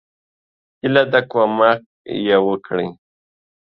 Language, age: Pashto, under 19